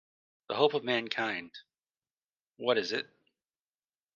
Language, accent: English, United States English